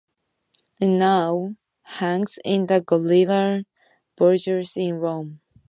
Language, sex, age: English, female, 19-29